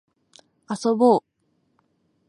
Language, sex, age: Japanese, female, 19-29